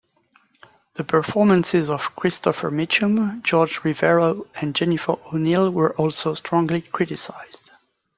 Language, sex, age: English, male, 30-39